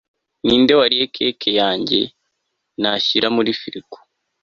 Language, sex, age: Kinyarwanda, male, under 19